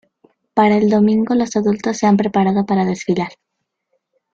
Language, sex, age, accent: Spanish, female, under 19, México